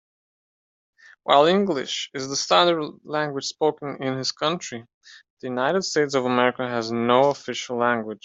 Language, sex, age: English, male, 19-29